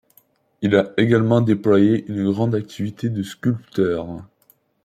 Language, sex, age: French, male, 19-29